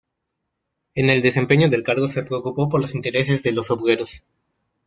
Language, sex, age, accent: Spanish, male, 19-29, México